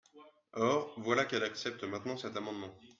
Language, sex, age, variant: French, male, 19-29, Français de métropole